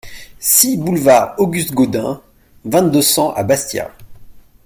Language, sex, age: French, male, 19-29